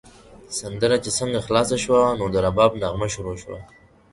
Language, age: Pashto, 19-29